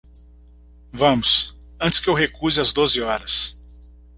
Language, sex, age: Portuguese, male, 40-49